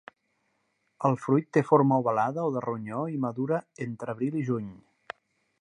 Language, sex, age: Catalan, male, 40-49